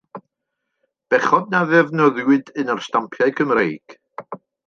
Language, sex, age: Welsh, male, 60-69